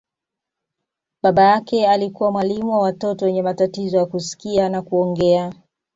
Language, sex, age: Swahili, female, 30-39